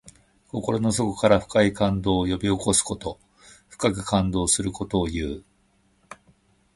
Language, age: Japanese, 50-59